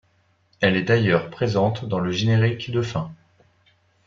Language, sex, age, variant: French, male, 19-29, Français de métropole